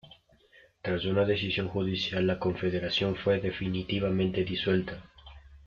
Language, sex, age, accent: Spanish, male, under 19, Andino-Pacífico: Colombia, Perú, Ecuador, oeste de Bolivia y Venezuela andina